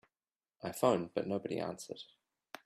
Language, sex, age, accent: English, male, 30-39, New Zealand English